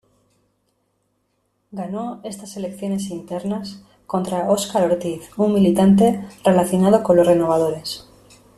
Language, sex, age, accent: Spanish, female, 30-39, España: Norte peninsular (Asturias, Castilla y León, Cantabria, País Vasco, Navarra, Aragón, La Rioja, Guadalajara, Cuenca)